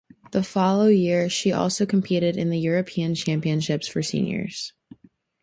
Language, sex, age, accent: English, female, under 19, United States English